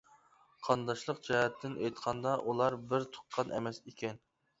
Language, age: Uyghur, 19-29